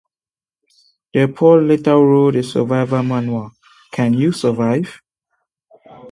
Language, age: English, 19-29